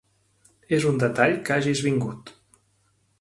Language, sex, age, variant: Catalan, male, 40-49, Central